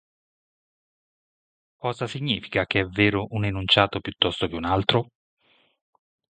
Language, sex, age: Italian, male, 40-49